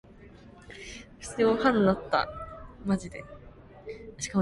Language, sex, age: Korean, female, 19-29